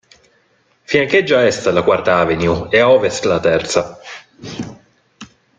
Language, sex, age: Italian, male, 19-29